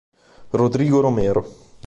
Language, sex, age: Italian, male, 19-29